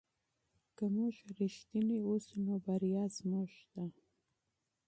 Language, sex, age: Pashto, female, 30-39